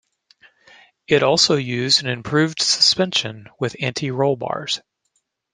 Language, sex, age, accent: English, male, 40-49, United States English